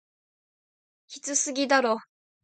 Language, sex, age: Japanese, female, 19-29